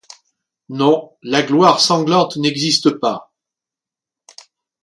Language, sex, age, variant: French, male, 50-59, Français de métropole